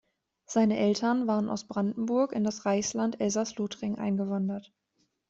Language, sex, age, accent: German, female, 19-29, Deutschland Deutsch